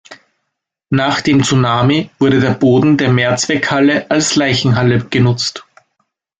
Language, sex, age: German, male, 30-39